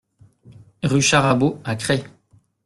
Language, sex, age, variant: French, male, 30-39, Français de métropole